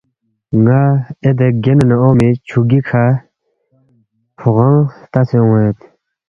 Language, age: Balti, 19-29